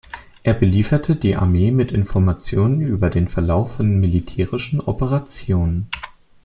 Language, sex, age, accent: German, male, 19-29, Deutschland Deutsch